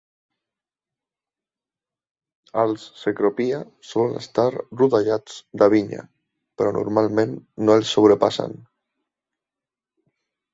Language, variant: Catalan, Central